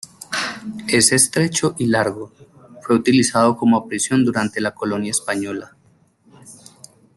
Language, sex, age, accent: Spanish, male, 40-49, Andino-Pacífico: Colombia, Perú, Ecuador, oeste de Bolivia y Venezuela andina